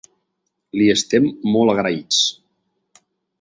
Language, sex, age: Catalan, male, 40-49